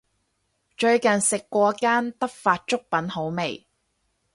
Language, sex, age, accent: Cantonese, female, 30-39, 广州音